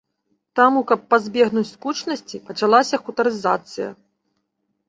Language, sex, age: Belarusian, female, 40-49